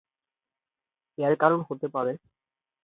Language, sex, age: Bengali, male, 19-29